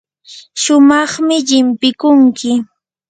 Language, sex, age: Yanahuanca Pasco Quechua, female, 19-29